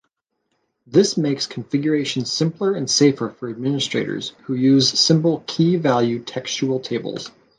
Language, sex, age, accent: English, male, 30-39, United States English